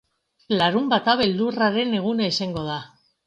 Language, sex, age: Basque, female, 50-59